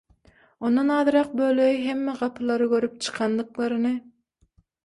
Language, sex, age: Turkmen, female, 19-29